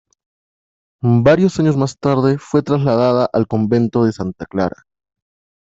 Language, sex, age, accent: Spanish, male, 19-29, Andino-Pacífico: Colombia, Perú, Ecuador, oeste de Bolivia y Venezuela andina